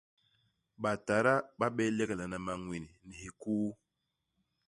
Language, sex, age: Basaa, male, 50-59